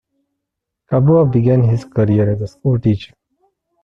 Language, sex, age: English, male, 19-29